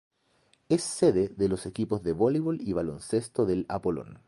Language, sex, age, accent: Spanish, male, 30-39, Chileno: Chile, Cuyo